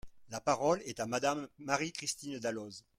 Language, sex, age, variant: French, male, 50-59, Français de métropole